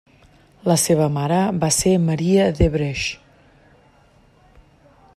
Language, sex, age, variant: Catalan, female, 19-29, Central